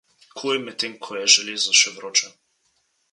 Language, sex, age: Slovenian, male, 19-29